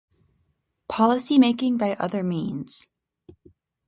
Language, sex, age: English, female, 19-29